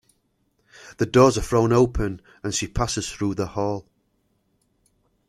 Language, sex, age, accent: English, male, 40-49, England English